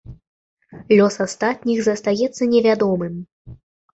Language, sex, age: Belarusian, female, 19-29